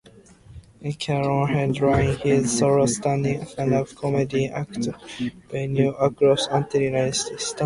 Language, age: English, 19-29